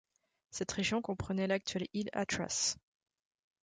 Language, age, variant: French, 30-39, Français de métropole